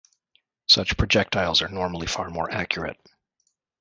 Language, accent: English, United States English